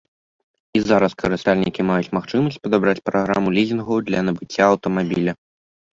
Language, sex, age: Belarusian, male, under 19